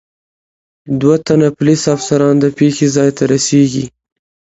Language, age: Pashto, 19-29